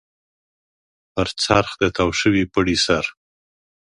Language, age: Pashto, 60-69